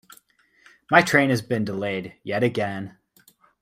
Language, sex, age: English, male, 19-29